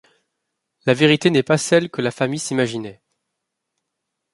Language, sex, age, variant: French, male, 30-39, Français de métropole